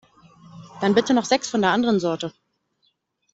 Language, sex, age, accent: German, female, 19-29, Deutschland Deutsch